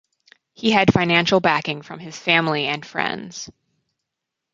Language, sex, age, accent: English, female, 30-39, United States English